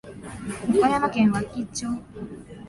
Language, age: Japanese, 19-29